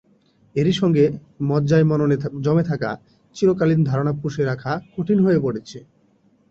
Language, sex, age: Bengali, male, 19-29